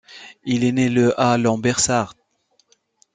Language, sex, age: French, male, 30-39